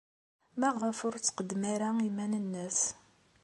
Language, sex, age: Kabyle, female, 30-39